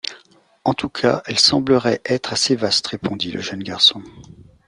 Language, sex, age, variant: French, male, 50-59, Français de métropole